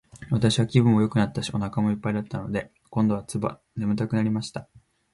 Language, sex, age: Japanese, male, 19-29